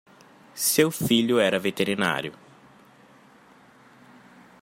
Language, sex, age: Portuguese, male, 19-29